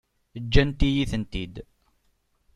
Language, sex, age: Kabyle, male, 30-39